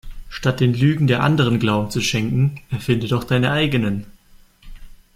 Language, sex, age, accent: German, male, 19-29, Deutschland Deutsch